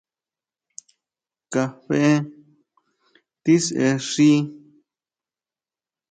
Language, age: Huautla Mazatec, 19-29